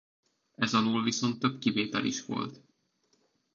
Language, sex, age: Hungarian, male, 19-29